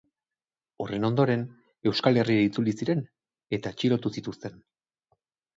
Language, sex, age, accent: Basque, male, 30-39, Erdialdekoa edo Nafarra (Gipuzkoa, Nafarroa)